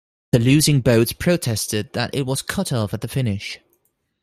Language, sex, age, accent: English, male, 19-29, United States English